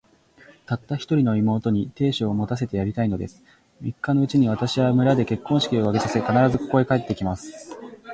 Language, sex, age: Japanese, male, 19-29